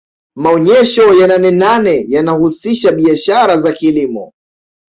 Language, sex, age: Swahili, male, 19-29